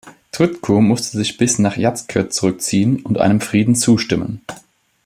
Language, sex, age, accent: German, male, 19-29, Deutschland Deutsch